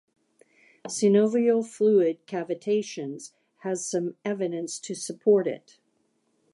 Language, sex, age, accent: English, female, 50-59, United States English